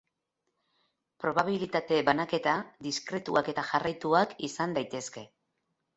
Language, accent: Basque, Mendebalekoa (Araba, Bizkaia, Gipuzkoako mendebaleko herri batzuk)